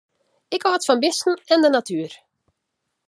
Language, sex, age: Western Frisian, female, 30-39